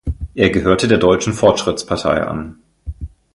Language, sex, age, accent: German, male, 19-29, Deutschland Deutsch